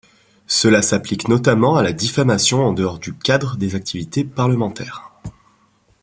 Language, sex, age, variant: French, male, 19-29, Français de métropole